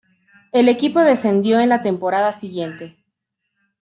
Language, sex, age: Spanish, female, 40-49